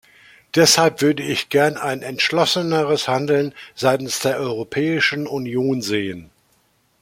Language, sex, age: German, male, 60-69